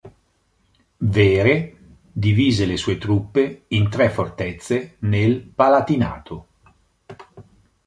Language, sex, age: Italian, male, 60-69